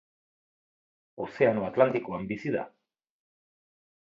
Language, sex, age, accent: Basque, male, 40-49, Erdialdekoa edo Nafarra (Gipuzkoa, Nafarroa)